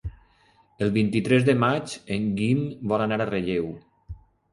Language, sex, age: Catalan, male, 40-49